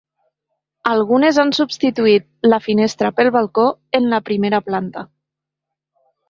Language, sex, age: Catalan, female, 50-59